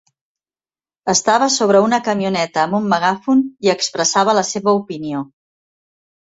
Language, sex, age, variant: Catalan, female, 50-59, Central